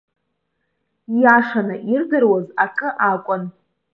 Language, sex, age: Abkhazian, female, 19-29